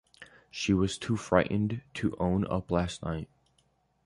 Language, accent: English, United States English